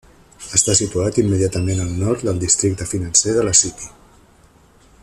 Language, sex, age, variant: Catalan, male, 50-59, Central